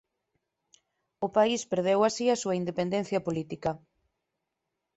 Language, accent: Galician, Normativo (estándar)